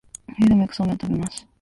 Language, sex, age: Japanese, female, 19-29